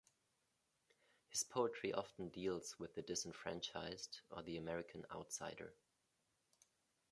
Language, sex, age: English, male, 30-39